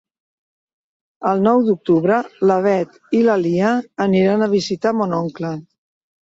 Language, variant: Catalan, Central